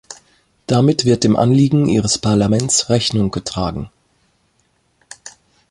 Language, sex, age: German, female, 50-59